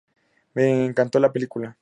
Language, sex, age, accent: Spanish, male, 19-29, México